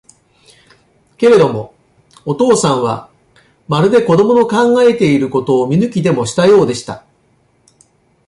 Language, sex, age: Japanese, male, 50-59